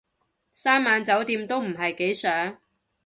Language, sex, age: Cantonese, female, 30-39